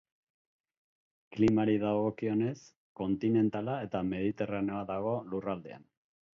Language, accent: Basque, Erdialdekoa edo Nafarra (Gipuzkoa, Nafarroa)